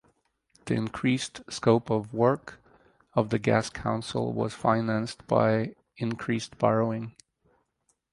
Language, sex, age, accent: English, male, 30-39, United States English